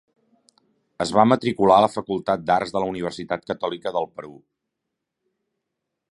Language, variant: Catalan, Central